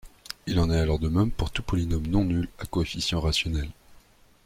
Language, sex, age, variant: French, male, 19-29, Français de métropole